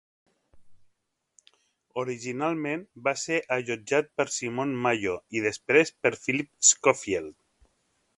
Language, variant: Catalan, Central